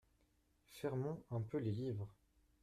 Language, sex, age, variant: French, male, under 19, Français de métropole